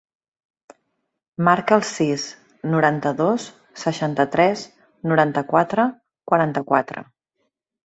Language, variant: Catalan, Central